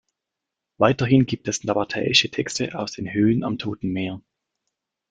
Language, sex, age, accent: German, male, 30-39, Schweizerdeutsch